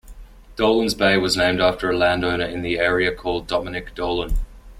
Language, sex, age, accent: English, male, 19-29, Australian English